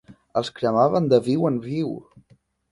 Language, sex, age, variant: Catalan, male, 19-29, Central